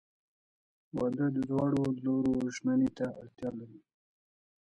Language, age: Pashto, 19-29